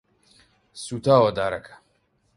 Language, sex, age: Central Kurdish, male, 19-29